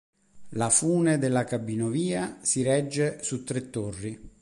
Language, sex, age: Italian, male, 60-69